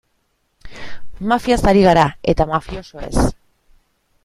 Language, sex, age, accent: Basque, female, 30-39, Mendebalekoa (Araba, Bizkaia, Gipuzkoako mendebaleko herri batzuk)